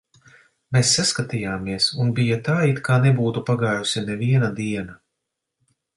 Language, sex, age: Latvian, male, 40-49